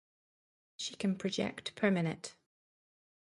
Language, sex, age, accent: English, female, 30-39, England English